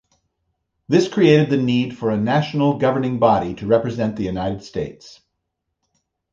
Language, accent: English, United States English